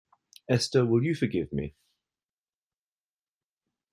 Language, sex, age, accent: English, male, 19-29, England English